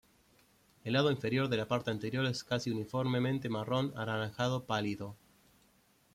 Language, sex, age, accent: Spanish, male, 30-39, Rioplatense: Argentina, Uruguay, este de Bolivia, Paraguay